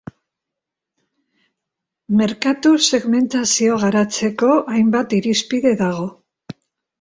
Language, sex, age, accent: Basque, female, 70-79, Mendebalekoa (Araba, Bizkaia, Gipuzkoako mendebaleko herri batzuk)